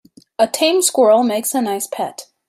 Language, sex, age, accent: English, female, 30-39, United States English